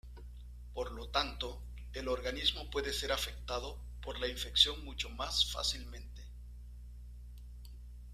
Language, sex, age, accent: Spanish, male, 50-59, México